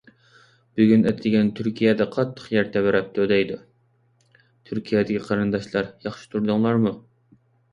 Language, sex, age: Uyghur, male, 19-29